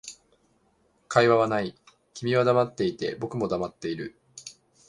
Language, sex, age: Japanese, male, 19-29